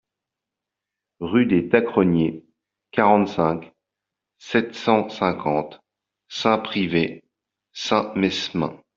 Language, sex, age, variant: French, male, 30-39, Français de métropole